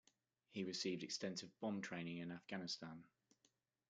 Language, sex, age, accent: English, male, 30-39, England English